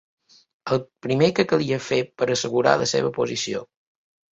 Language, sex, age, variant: Catalan, male, 50-59, Balear